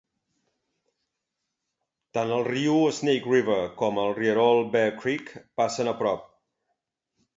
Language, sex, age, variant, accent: Catalan, male, 50-59, Central, central